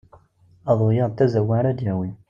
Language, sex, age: Kabyle, male, 19-29